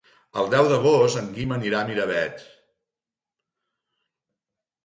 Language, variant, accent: Catalan, Central, central